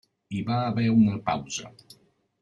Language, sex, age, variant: Catalan, male, 50-59, Central